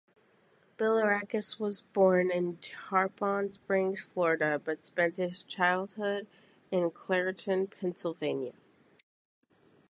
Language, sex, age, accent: English, female, 19-29, United States English